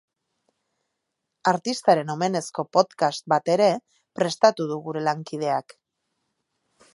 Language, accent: Basque, Erdialdekoa edo Nafarra (Gipuzkoa, Nafarroa)